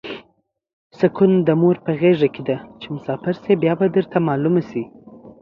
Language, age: Pashto, under 19